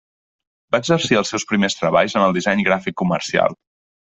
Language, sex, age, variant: Catalan, male, 30-39, Central